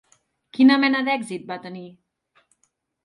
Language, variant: Catalan, Nord-Occidental